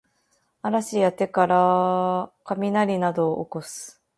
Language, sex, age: Japanese, female, 19-29